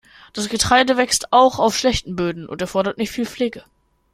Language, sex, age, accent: German, male, under 19, Deutschland Deutsch